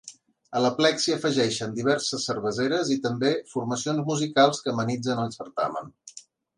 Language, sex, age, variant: Catalan, male, 30-39, Central